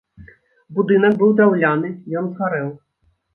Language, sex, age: Belarusian, female, 40-49